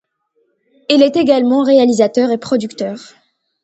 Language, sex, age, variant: French, female, under 19, Français du nord de l'Afrique